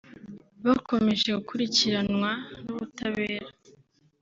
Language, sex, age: Kinyarwanda, female, 19-29